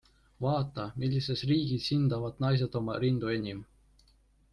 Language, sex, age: Estonian, male, 19-29